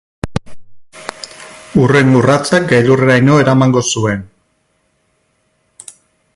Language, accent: Basque, Mendebalekoa (Araba, Bizkaia, Gipuzkoako mendebaleko herri batzuk)